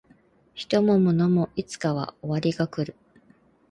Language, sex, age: Japanese, female, 30-39